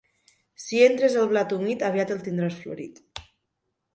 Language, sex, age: Catalan, female, 19-29